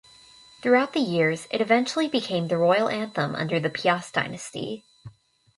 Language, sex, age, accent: English, female, under 19, United States English